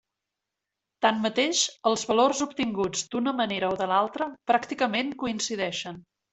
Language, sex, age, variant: Catalan, female, 40-49, Central